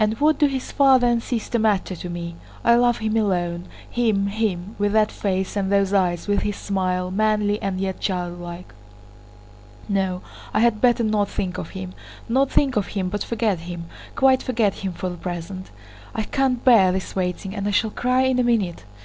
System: none